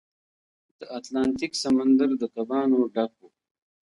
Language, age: Pashto, 30-39